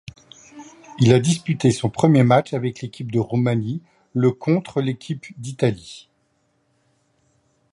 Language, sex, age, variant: French, male, 50-59, Français de métropole